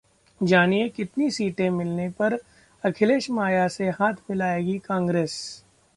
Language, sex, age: Hindi, male, 30-39